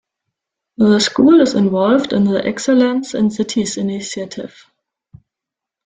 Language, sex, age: English, female, 19-29